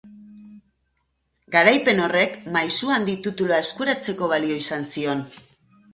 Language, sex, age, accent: Basque, female, 40-49, Mendebalekoa (Araba, Bizkaia, Gipuzkoako mendebaleko herri batzuk)